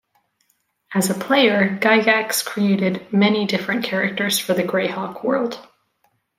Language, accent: English, Canadian English